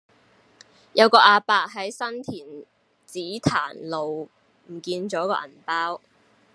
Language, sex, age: Cantonese, female, 19-29